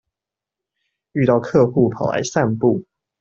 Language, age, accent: Chinese, 19-29, 出生地：臺北市